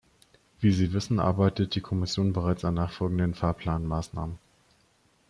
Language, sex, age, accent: German, male, 30-39, Deutschland Deutsch